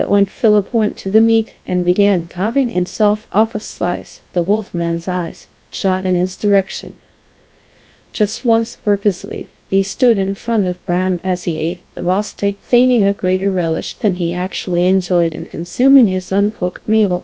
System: TTS, GlowTTS